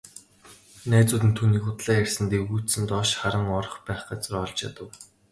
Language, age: Mongolian, 19-29